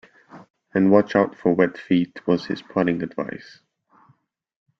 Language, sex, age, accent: English, male, 19-29, England English